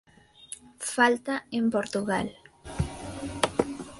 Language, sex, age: Spanish, female, 19-29